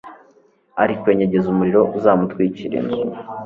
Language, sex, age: Kinyarwanda, male, 19-29